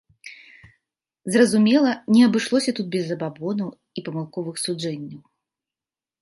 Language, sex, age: Belarusian, female, 30-39